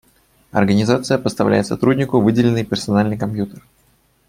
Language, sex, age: Russian, male, 19-29